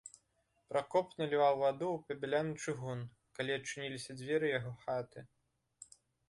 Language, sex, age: Belarusian, male, 19-29